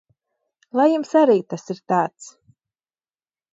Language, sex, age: Latvian, female, 30-39